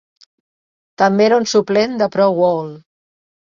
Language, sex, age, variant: Catalan, female, 60-69, Central